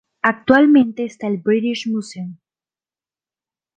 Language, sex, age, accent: Spanish, female, under 19, Andino-Pacífico: Colombia, Perú, Ecuador, oeste de Bolivia y Venezuela andina